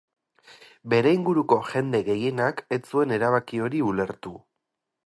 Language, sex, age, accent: Basque, male, 30-39, Erdialdekoa edo Nafarra (Gipuzkoa, Nafarroa)